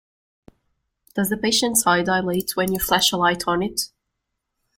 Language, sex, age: English, female, 19-29